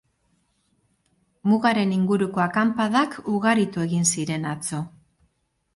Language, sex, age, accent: Basque, female, 50-59, Mendebalekoa (Araba, Bizkaia, Gipuzkoako mendebaleko herri batzuk)